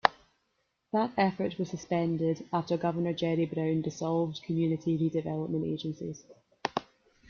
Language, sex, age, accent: English, female, 19-29, Scottish English